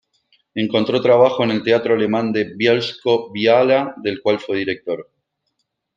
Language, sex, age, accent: Spanish, male, 30-39, Rioplatense: Argentina, Uruguay, este de Bolivia, Paraguay